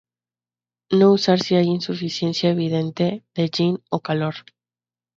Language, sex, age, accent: Spanish, female, 19-29, México